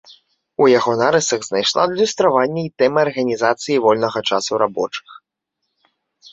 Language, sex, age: Belarusian, male, 19-29